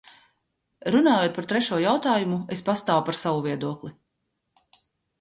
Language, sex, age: Latvian, female, 50-59